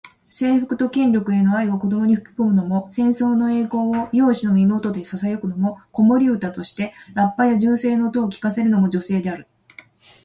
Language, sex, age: Japanese, female, 50-59